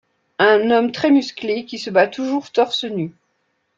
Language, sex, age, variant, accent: French, female, 50-59, Français d'Europe, Français de Suisse